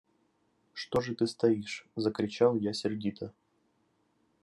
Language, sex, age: Russian, male, 19-29